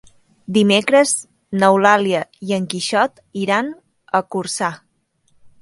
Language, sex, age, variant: Catalan, female, 19-29, Central